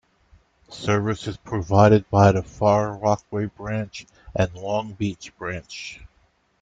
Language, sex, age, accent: English, male, 50-59, United States English